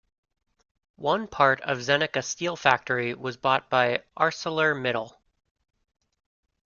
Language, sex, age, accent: English, male, 19-29, United States English